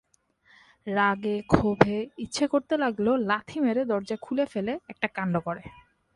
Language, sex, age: Bengali, female, 19-29